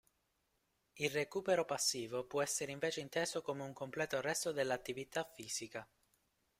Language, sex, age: Italian, male, 19-29